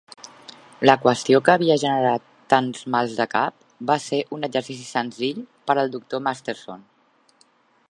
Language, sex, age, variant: Catalan, female, 40-49, Central